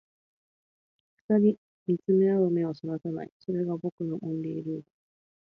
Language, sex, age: Japanese, female, 30-39